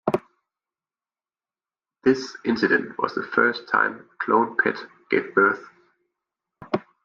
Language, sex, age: English, male, 40-49